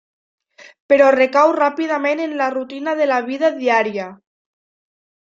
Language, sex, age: Catalan, female, 19-29